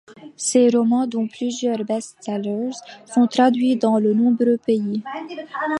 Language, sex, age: French, female, 19-29